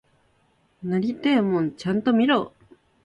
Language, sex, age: Japanese, female, 19-29